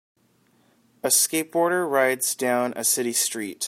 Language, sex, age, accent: English, male, 19-29, United States English